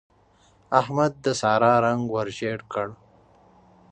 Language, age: Pashto, 19-29